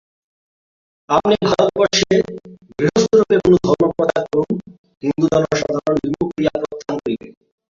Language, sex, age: Bengali, male, 19-29